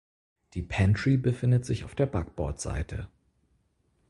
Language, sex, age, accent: German, male, 19-29, Deutschland Deutsch